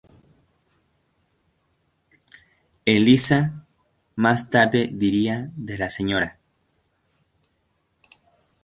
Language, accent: Spanish, México